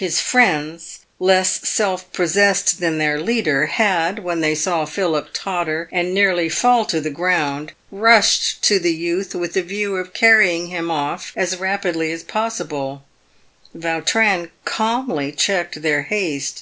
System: none